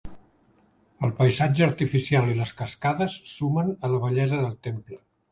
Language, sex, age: Catalan, male, 70-79